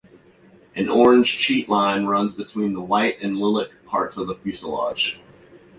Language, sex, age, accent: English, male, 19-29, United States English